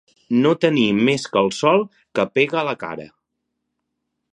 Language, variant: Catalan, Nord-Occidental